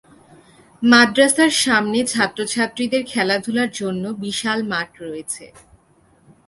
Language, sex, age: Bengali, female, 19-29